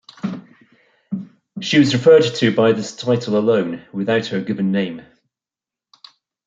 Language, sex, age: English, male, 50-59